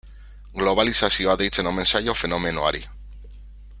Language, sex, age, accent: Basque, male, 30-39, Mendebalekoa (Araba, Bizkaia, Gipuzkoako mendebaleko herri batzuk)